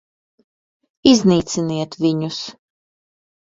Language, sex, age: Latvian, female, 50-59